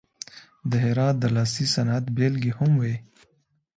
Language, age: Pashto, 19-29